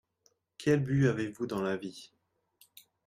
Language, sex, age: French, male, 30-39